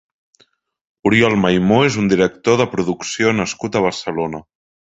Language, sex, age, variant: Catalan, male, 30-39, Central